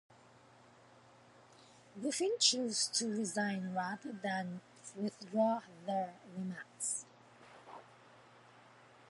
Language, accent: English, United States English